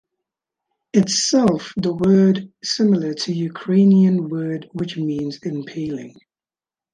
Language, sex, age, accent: English, male, 19-29, England English